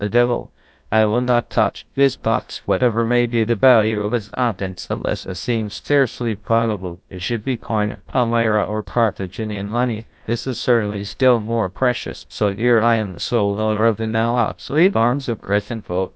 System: TTS, GlowTTS